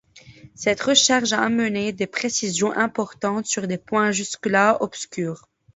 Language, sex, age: French, female, under 19